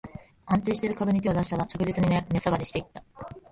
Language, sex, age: Japanese, female, 19-29